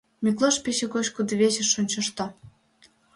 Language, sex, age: Mari, female, under 19